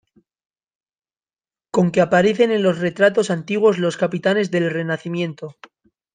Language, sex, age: Spanish, male, 19-29